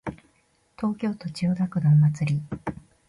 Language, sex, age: Japanese, female, 50-59